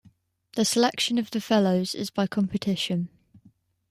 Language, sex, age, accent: English, female, 19-29, England English